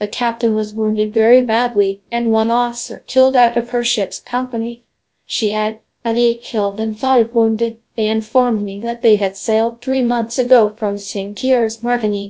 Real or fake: fake